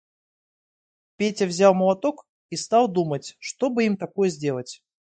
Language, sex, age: Russian, male, 19-29